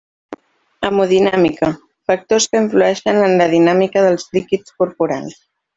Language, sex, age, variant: Catalan, female, 19-29, Central